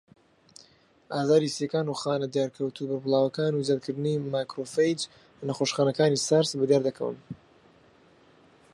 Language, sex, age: Central Kurdish, male, 19-29